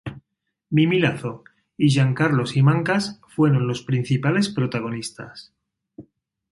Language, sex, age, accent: Spanish, male, 40-49, España: Centro-Sur peninsular (Madrid, Toledo, Castilla-La Mancha)